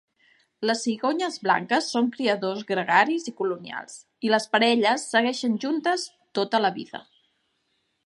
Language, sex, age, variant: Catalan, female, 40-49, Central